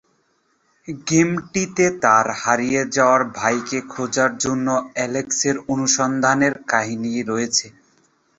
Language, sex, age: Bengali, male, 19-29